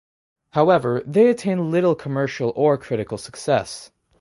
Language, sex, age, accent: English, male, under 19, United States English